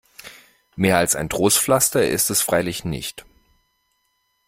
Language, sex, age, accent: German, male, 40-49, Deutschland Deutsch